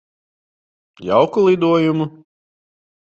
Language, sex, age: Latvian, female, 40-49